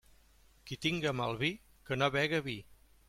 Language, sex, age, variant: Catalan, male, 50-59, Central